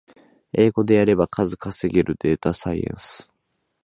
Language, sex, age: Japanese, male, 19-29